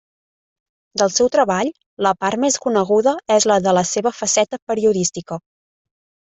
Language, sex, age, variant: Catalan, female, 30-39, Central